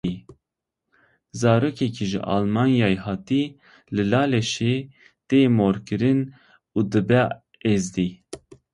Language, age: Kurdish, 19-29